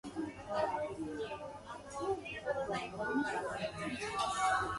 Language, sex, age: English, female, 19-29